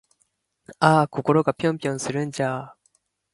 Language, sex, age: Japanese, male, 19-29